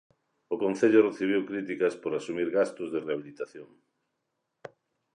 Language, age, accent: Galician, 60-69, Normativo (estándar)